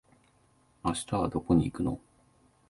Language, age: Japanese, 19-29